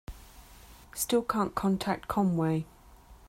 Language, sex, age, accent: English, female, 40-49, England English